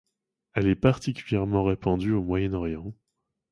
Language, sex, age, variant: French, male, 30-39, Français de métropole